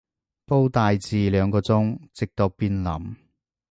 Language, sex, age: Cantonese, male, 30-39